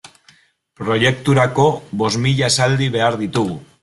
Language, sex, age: Basque, male, 30-39